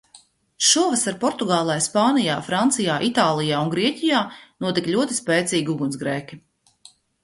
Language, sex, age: Latvian, female, 50-59